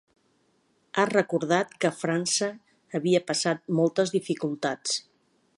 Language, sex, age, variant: Catalan, female, 50-59, Central